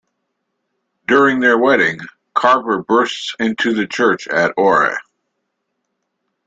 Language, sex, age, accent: English, male, 60-69, United States English